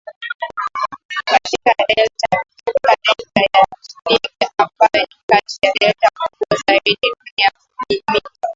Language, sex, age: Swahili, female, 19-29